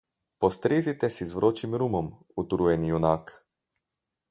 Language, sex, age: Slovenian, male, 40-49